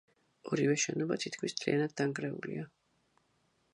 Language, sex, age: Georgian, female, 40-49